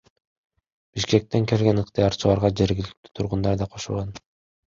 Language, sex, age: Kyrgyz, male, under 19